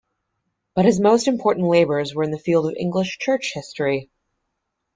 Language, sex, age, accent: English, female, 19-29, United States English